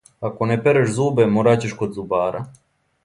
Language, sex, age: Serbian, male, 19-29